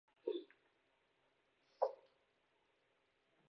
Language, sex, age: Japanese, male, 19-29